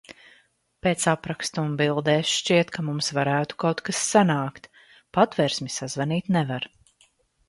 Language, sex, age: Latvian, female, 40-49